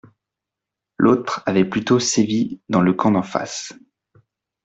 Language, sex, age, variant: French, male, 30-39, Français de métropole